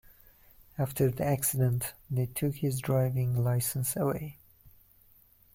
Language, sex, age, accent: English, male, 19-29, United States English